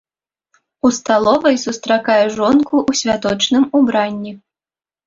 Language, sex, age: Belarusian, female, 19-29